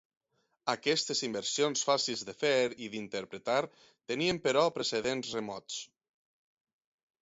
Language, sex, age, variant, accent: Catalan, male, 30-39, Valencià meridional, central; valencià